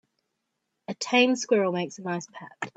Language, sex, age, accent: English, female, 19-29, England English